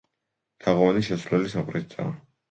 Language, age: Georgian, 19-29